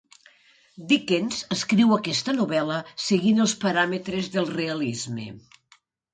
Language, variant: Catalan, Nord-Occidental